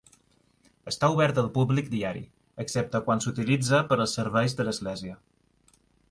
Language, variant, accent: Catalan, Balear, mallorquí